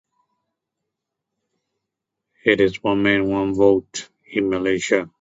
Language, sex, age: English, male, 70-79